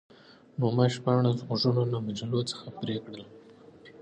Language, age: Pashto, 30-39